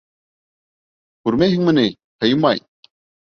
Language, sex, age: Bashkir, male, 19-29